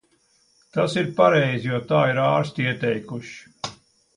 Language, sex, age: Latvian, male, 70-79